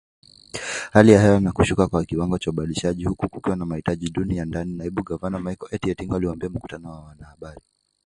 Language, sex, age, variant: Swahili, male, 19-29, Kiswahili cha Bara ya Kenya